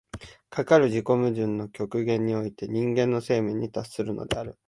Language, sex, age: Japanese, male, 19-29